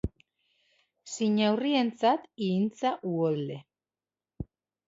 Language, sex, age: Basque, female, 30-39